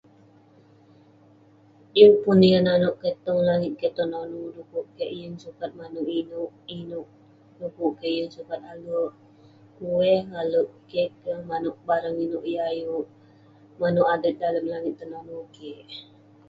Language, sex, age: Western Penan, female, 19-29